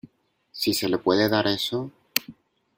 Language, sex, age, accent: Spanish, male, 30-39, España: Sur peninsular (Andalucia, Extremadura, Murcia)